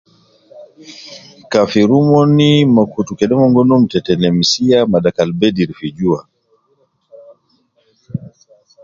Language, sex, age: Nubi, male, 50-59